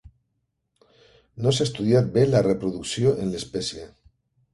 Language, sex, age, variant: Catalan, male, 40-49, Central